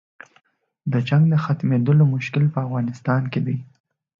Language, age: Pashto, 19-29